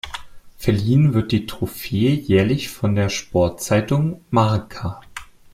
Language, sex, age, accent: German, male, 19-29, Deutschland Deutsch